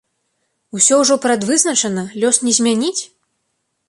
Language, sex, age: Belarusian, female, 19-29